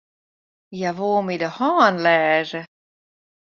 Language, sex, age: Western Frisian, female, 50-59